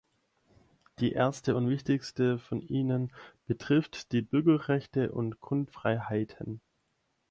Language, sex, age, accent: German, male, 19-29, Deutschland Deutsch